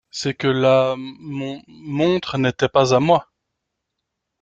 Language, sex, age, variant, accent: French, male, 30-39, Français d'Europe, Français de Belgique